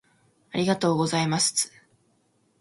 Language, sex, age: Japanese, female, under 19